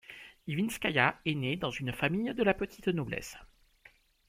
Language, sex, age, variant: French, male, 40-49, Français de métropole